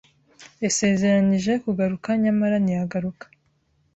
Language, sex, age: Kinyarwanda, female, 19-29